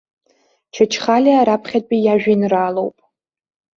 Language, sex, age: Abkhazian, female, 19-29